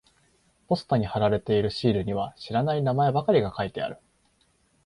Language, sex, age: Japanese, male, 19-29